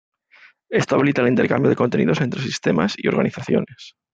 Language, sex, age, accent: Spanish, male, 40-49, España: Sur peninsular (Andalucia, Extremadura, Murcia)